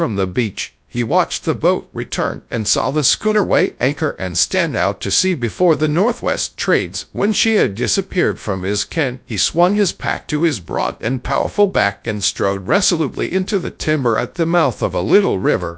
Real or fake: fake